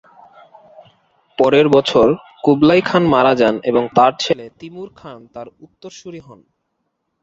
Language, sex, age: Bengali, male, 19-29